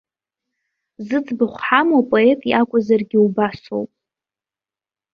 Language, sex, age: Abkhazian, female, 19-29